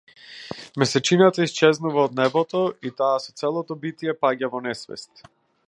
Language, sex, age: Macedonian, female, 19-29